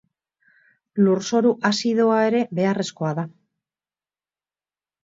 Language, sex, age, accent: Basque, female, 50-59, Mendebalekoa (Araba, Bizkaia, Gipuzkoako mendebaleko herri batzuk)